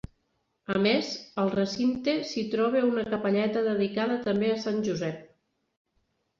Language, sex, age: Catalan, female, 40-49